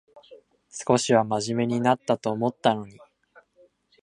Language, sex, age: Japanese, male, under 19